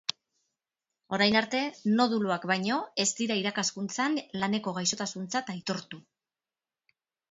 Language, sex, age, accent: Basque, female, 50-59, Mendebalekoa (Araba, Bizkaia, Gipuzkoako mendebaleko herri batzuk)